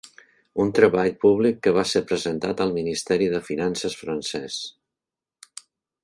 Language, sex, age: Catalan, male, 60-69